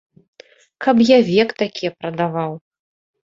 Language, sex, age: Belarusian, female, 30-39